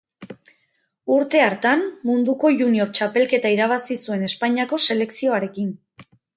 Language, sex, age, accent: Basque, female, 30-39, Erdialdekoa edo Nafarra (Gipuzkoa, Nafarroa)